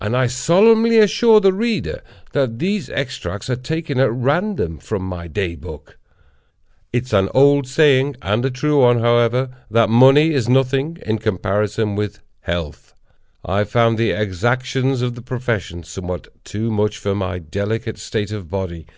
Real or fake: real